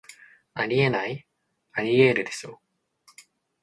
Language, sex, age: Japanese, male, 19-29